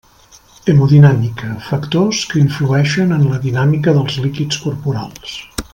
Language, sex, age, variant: Catalan, male, 50-59, Central